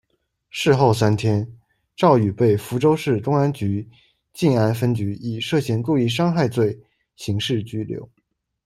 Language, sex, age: Chinese, male, 19-29